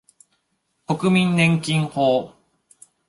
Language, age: Japanese, 40-49